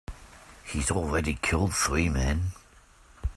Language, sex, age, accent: English, male, 50-59, England English